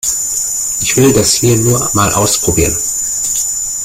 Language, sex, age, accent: German, male, 40-49, Deutschland Deutsch